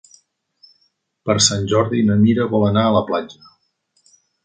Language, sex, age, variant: Catalan, male, 50-59, Septentrional